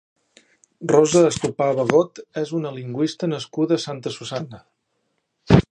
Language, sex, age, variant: Catalan, male, 40-49, Central